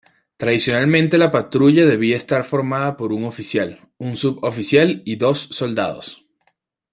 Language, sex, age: Spanish, male, 19-29